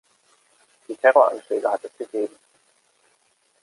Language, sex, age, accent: German, male, 30-39, Deutschland Deutsch